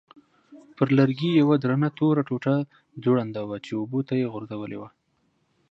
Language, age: Pashto, 19-29